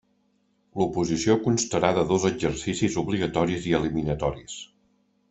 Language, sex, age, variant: Catalan, male, 50-59, Central